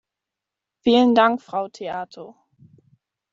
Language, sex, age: German, female, 19-29